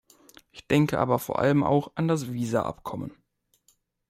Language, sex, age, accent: German, male, 19-29, Deutschland Deutsch